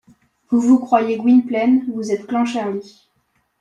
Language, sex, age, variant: French, male, under 19, Français de métropole